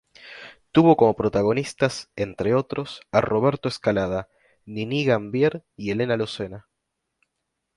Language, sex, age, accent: Spanish, male, under 19, Rioplatense: Argentina, Uruguay, este de Bolivia, Paraguay